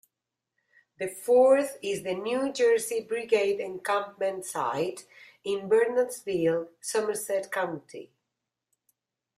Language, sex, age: English, female, 40-49